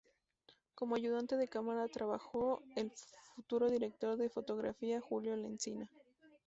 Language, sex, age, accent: Spanish, female, 19-29, México